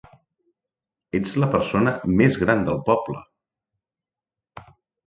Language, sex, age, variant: Catalan, male, 40-49, Central